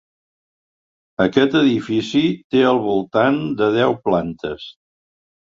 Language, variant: Catalan, Central